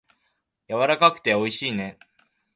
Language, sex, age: Japanese, male, under 19